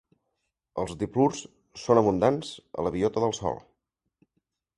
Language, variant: Catalan, Central